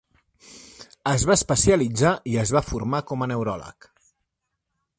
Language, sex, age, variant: Catalan, male, 30-39, Central